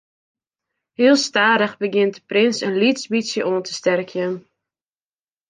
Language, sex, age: Western Frisian, female, 19-29